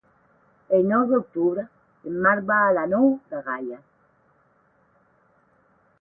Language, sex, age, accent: Catalan, female, 50-59, central; nord-occidental